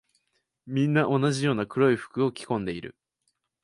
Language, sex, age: Japanese, male, 19-29